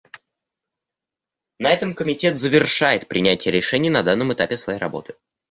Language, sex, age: Russian, male, under 19